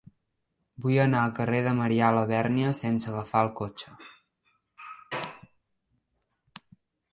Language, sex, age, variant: Catalan, male, 19-29, Central